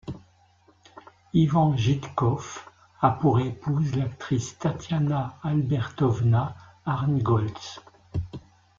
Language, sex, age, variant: French, male, 60-69, Français de métropole